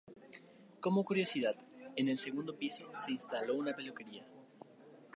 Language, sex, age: Spanish, male, under 19